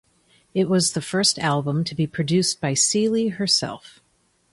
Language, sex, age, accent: English, female, 40-49, United States English